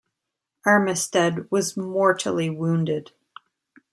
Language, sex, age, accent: English, female, 30-39, Canadian English